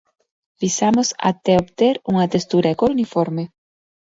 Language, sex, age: Galician, female, 30-39